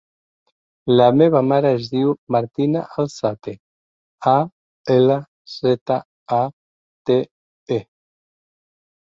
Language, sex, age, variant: Catalan, male, 60-69, Central